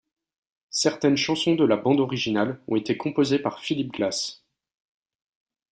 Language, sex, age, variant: French, male, 19-29, Français de métropole